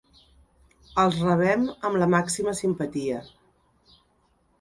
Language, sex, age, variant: Catalan, female, 40-49, Central